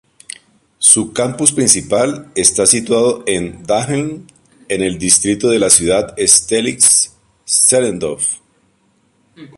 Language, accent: Spanish, Andino-Pacífico: Colombia, Perú, Ecuador, oeste de Bolivia y Venezuela andina